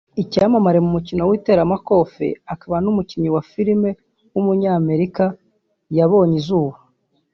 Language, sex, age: Kinyarwanda, male, 30-39